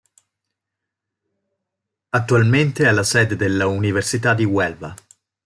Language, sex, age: Italian, male, 40-49